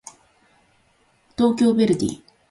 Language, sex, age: Japanese, female, 50-59